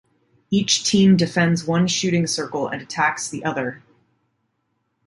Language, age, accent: English, 19-29, United States English